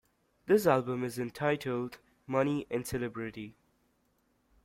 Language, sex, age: English, male, under 19